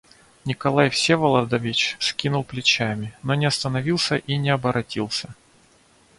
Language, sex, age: Russian, male, 30-39